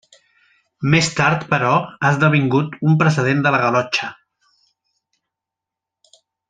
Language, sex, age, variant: Catalan, male, 40-49, Central